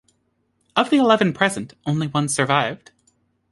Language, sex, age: English, female, 30-39